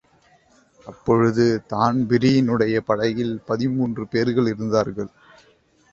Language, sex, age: Tamil, male, 19-29